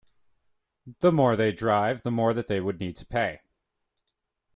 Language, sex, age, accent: English, male, 19-29, Canadian English